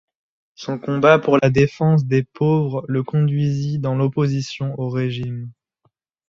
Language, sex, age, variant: French, male, 19-29, Français de métropole